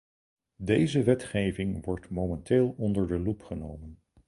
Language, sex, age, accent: Dutch, male, 60-69, Nederlands Nederlands